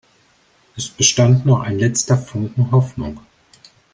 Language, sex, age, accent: German, male, 40-49, Deutschland Deutsch